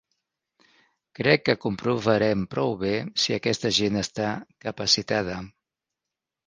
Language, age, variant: Catalan, 50-59, Central